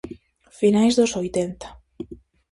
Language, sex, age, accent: Galician, female, 19-29, Atlántico (seseo e gheada)